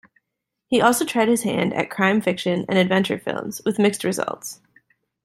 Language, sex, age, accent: English, female, 30-39, United States English